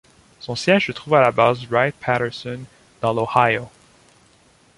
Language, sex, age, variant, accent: French, male, 19-29, Français d'Amérique du Nord, Français du Canada